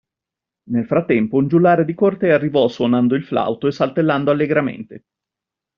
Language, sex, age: Italian, male, 50-59